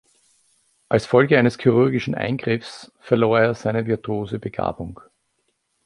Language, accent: German, Österreichisches Deutsch